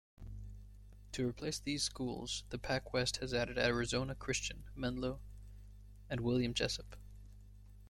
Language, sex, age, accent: English, male, 19-29, United States English